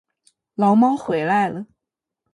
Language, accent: Chinese, 出生地：江苏省